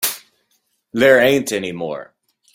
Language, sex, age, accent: English, male, 30-39, United States English